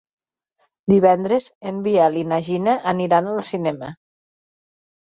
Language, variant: Catalan, Nord-Occidental